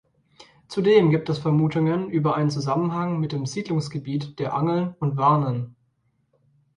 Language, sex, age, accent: German, male, 19-29, Deutschland Deutsch